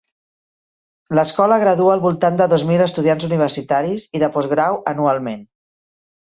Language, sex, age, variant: Catalan, female, 40-49, Central